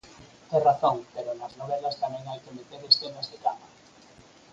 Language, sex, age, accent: Galician, male, 50-59, Normativo (estándar)